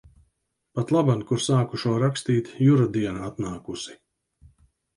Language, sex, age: Latvian, male, 50-59